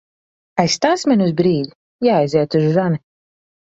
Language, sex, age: Latvian, female, 19-29